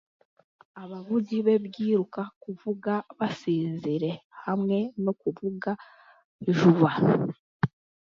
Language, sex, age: Chiga, female, 19-29